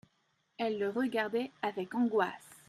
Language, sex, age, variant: French, female, 30-39, Français de métropole